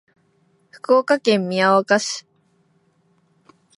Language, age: Japanese, 19-29